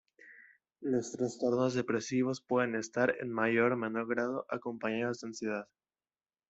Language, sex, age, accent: Spanish, male, 19-29, México